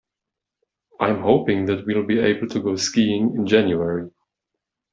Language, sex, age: English, male, 19-29